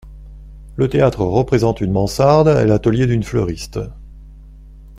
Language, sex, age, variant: French, male, 60-69, Français de métropole